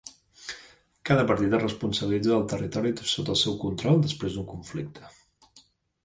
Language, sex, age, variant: Catalan, male, 30-39, Central